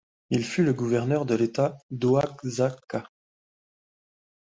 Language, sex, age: French, male, 30-39